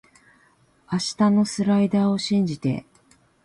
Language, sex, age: Japanese, female, 50-59